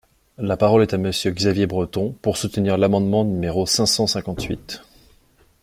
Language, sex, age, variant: French, male, 30-39, Français de métropole